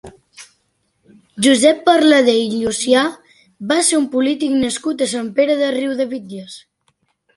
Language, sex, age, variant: Catalan, female, under 19, Central